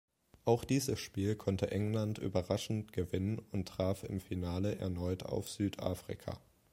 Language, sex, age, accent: German, male, 19-29, Deutschland Deutsch